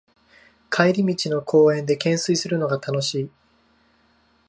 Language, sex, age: Japanese, male, 19-29